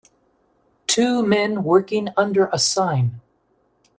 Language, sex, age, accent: English, male, 50-59, United States English